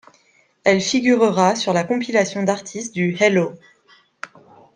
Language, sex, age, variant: French, female, 30-39, Français de métropole